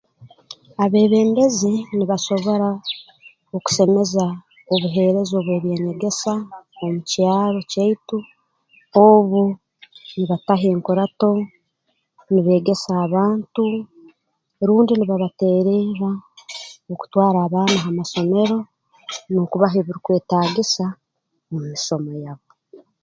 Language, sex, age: Tooro, female, 30-39